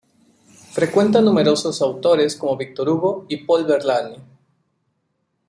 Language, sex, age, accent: Spanish, male, 19-29, México